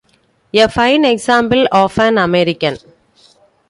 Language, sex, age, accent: English, female, 40-49, India and South Asia (India, Pakistan, Sri Lanka)